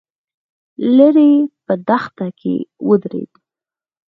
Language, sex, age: Pashto, female, 19-29